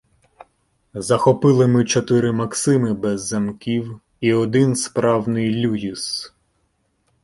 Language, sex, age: Ukrainian, male, 19-29